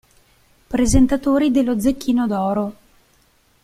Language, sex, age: Italian, female, 40-49